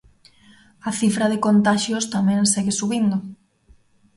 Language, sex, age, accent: Galician, female, 19-29, Normativo (estándar)